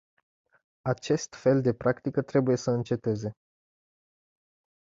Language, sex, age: Romanian, male, 19-29